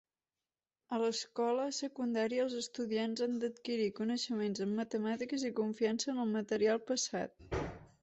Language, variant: Catalan, Central